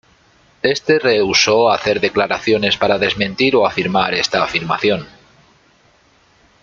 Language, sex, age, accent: Spanish, male, 30-39, España: Centro-Sur peninsular (Madrid, Toledo, Castilla-La Mancha)